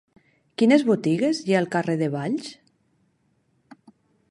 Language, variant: Catalan, Nord-Occidental